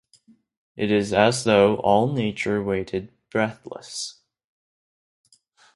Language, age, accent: English, under 19, Canadian English